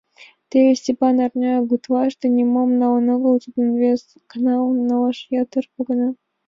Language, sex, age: Mari, female, under 19